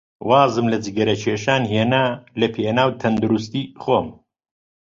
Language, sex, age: Central Kurdish, male, 50-59